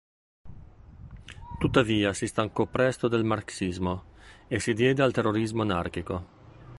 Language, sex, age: Italian, male, 50-59